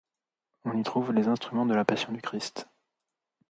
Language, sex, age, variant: French, male, 30-39, Français de métropole